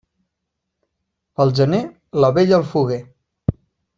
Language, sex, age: Catalan, male, under 19